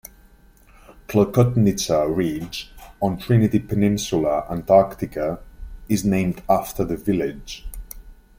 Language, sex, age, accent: English, male, 30-39, England English